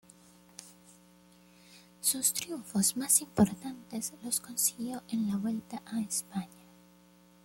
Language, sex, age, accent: Spanish, female, 19-29, América central